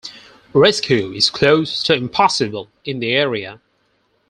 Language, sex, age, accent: English, male, 19-29, England English